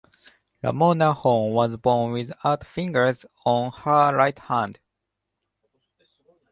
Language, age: English, under 19